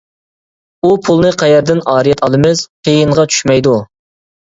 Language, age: Uyghur, 19-29